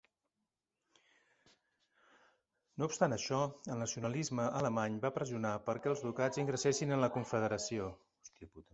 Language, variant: Catalan, Central